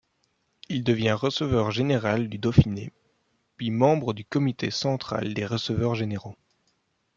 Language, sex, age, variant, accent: French, male, 19-29, Français d'Europe, Français de Belgique